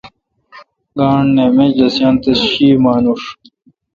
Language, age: Kalkoti, 19-29